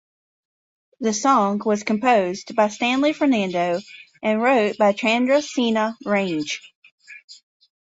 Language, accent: English, United States English